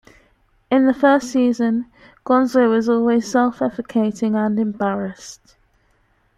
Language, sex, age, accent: English, female, 19-29, England English